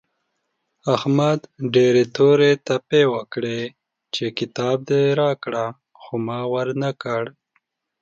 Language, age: Pashto, 19-29